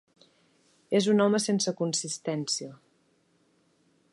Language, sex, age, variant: Catalan, female, 30-39, Central